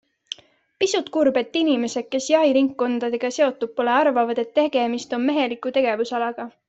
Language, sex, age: Estonian, female, 19-29